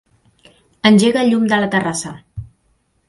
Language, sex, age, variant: Catalan, female, 19-29, Central